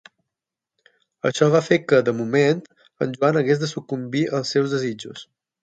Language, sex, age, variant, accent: Catalan, male, 30-39, Balear, menorquí